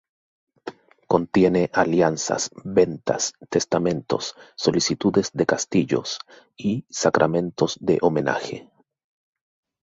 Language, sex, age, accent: Spanish, male, 19-29, Chileno: Chile, Cuyo